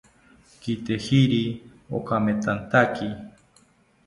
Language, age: South Ucayali Ashéninka, 40-49